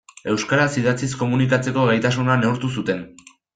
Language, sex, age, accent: Basque, male, 19-29, Erdialdekoa edo Nafarra (Gipuzkoa, Nafarroa)